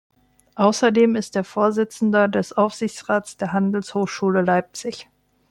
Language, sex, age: German, female, 30-39